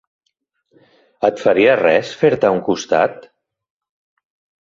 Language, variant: Catalan, Central